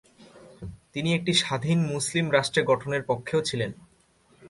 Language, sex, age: Bengali, male, 19-29